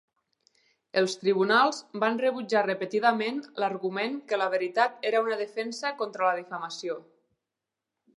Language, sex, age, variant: Catalan, female, 19-29, Nord-Occidental